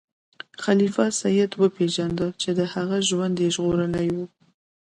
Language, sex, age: Pashto, female, 19-29